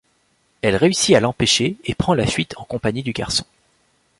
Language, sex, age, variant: French, male, 19-29, Français de métropole